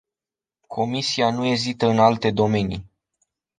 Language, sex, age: Romanian, male, 19-29